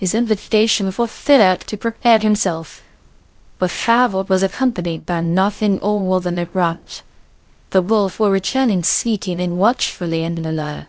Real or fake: fake